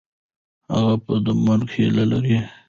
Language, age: Pashto, 19-29